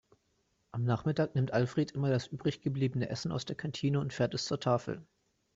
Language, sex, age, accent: German, male, 19-29, Deutschland Deutsch